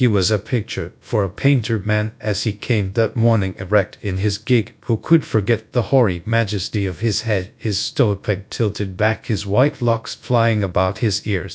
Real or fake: fake